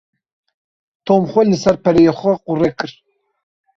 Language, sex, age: Kurdish, male, 19-29